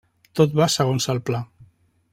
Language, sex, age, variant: Catalan, male, 50-59, Central